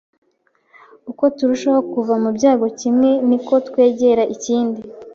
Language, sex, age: Kinyarwanda, female, 19-29